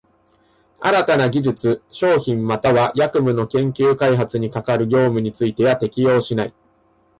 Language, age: Japanese, 19-29